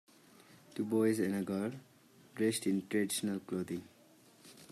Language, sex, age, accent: English, male, 19-29, India and South Asia (India, Pakistan, Sri Lanka)